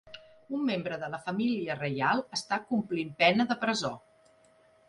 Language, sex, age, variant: Catalan, female, 50-59, Central